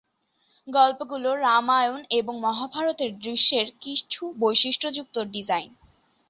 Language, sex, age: Bengali, female, under 19